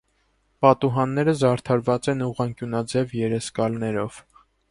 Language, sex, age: Armenian, male, 19-29